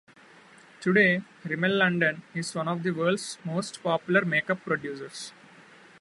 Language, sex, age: English, male, 19-29